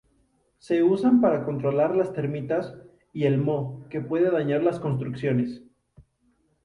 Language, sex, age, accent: Spanish, male, 19-29, México